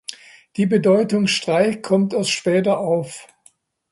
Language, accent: German, Deutschland Deutsch